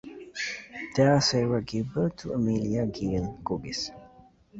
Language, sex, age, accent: English, male, 19-29, England English